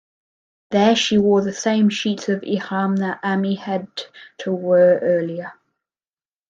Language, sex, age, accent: English, male, under 19, Australian English